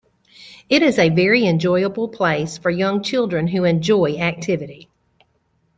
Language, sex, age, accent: English, female, 50-59, United States English